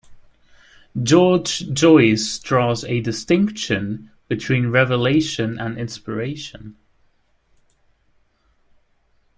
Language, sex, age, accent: English, male, 19-29, England English